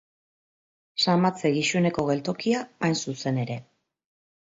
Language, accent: Basque, Mendebalekoa (Araba, Bizkaia, Gipuzkoako mendebaleko herri batzuk)